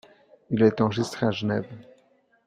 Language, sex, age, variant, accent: French, male, 30-39, Français d'Europe, Français de Suisse